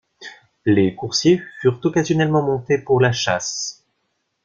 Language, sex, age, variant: French, male, 19-29, Français de métropole